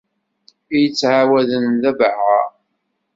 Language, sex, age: Kabyle, male, 50-59